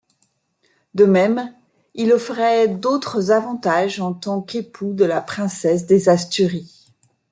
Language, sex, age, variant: French, female, 50-59, Français de métropole